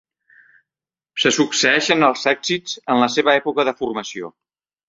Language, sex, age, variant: Catalan, male, 50-59, Central